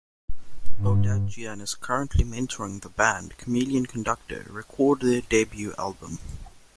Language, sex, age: English, male, 19-29